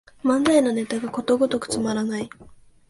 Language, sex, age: Japanese, female, 19-29